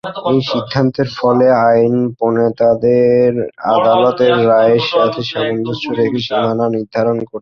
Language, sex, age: Bengali, male, 19-29